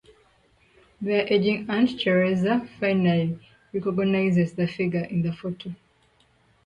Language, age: English, 19-29